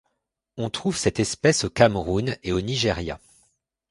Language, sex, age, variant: French, male, 19-29, Français de métropole